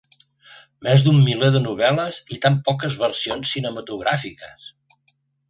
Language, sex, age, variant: Catalan, male, 60-69, Central